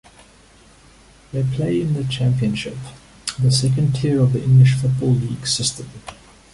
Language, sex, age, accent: English, male, 30-39, Southern African (South Africa, Zimbabwe, Namibia)